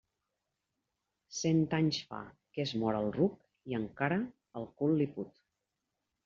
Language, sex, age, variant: Catalan, female, 40-49, Central